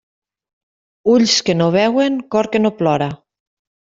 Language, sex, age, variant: Catalan, female, 40-49, Nord-Occidental